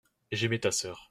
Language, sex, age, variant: French, male, under 19, Français de métropole